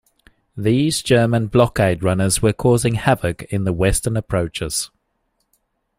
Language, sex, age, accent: English, male, 30-39, Southern African (South Africa, Zimbabwe, Namibia)